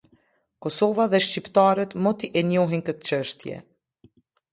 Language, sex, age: Albanian, female, 30-39